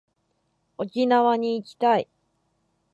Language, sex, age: Japanese, female, 19-29